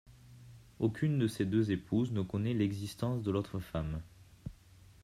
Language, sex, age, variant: French, male, 19-29, Français de métropole